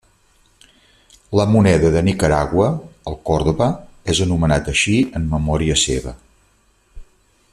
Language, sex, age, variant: Catalan, male, 50-59, Central